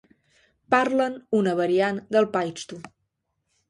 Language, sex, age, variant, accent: Catalan, female, 19-29, Central, septentrional